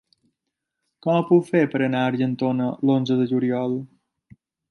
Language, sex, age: Catalan, male, 30-39